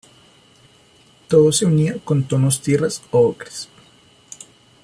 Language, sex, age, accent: Spanish, male, 30-39, Andino-Pacífico: Colombia, Perú, Ecuador, oeste de Bolivia y Venezuela andina